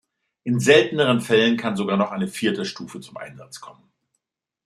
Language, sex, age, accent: German, male, 50-59, Deutschland Deutsch